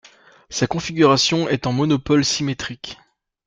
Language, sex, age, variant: French, male, 19-29, Français de métropole